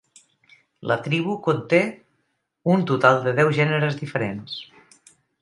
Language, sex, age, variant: Catalan, female, 60-69, Central